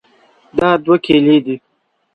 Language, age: Pashto, 19-29